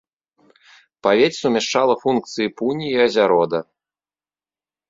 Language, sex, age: Belarusian, male, 30-39